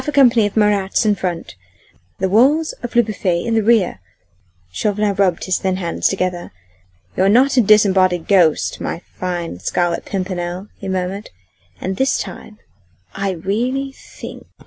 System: none